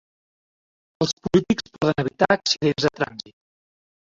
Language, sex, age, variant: Catalan, male, 19-29, Central